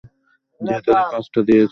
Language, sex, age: Bengali, male, under 19